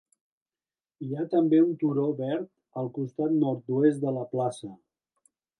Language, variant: Catalan, Central